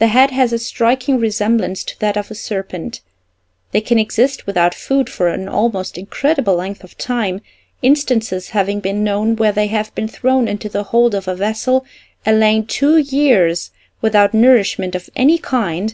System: none